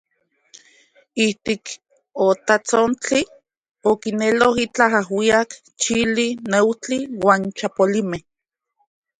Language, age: Central Puebla Nahuatl, 30-39